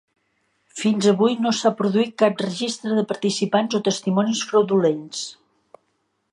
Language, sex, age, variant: Catalan, female, 60-69, Central